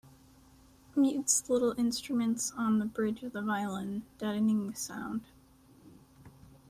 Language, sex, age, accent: English, female, 30-39, United States English